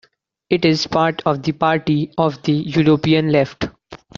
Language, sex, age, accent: English, male, under 19, India and South Asia (India, Pakistan, Sri Lanka)